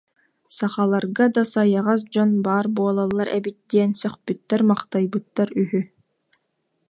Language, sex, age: Yakut, female, 19-29